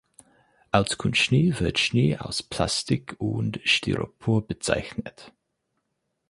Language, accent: German, Deutschland Deutsch